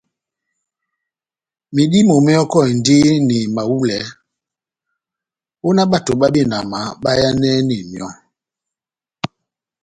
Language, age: Batanga, 70-79